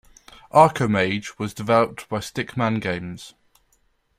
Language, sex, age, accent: English, male, under 19, England English